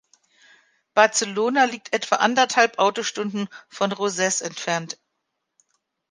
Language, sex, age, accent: German, female, 50-59, Deutschland Deutsch